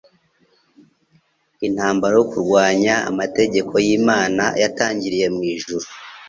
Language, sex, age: Kinyarwanda, male, 30-39